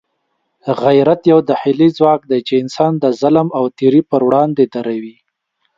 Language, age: Pashto, 19-29